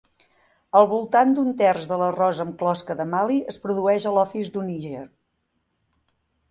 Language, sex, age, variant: Catalan, female, 50-59, Central